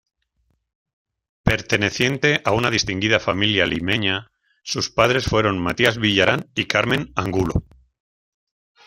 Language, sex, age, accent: Spanish, male, 50-59, España: Centro-Sur peninsular (Madrid, Toledo, Castilla-La Mancha)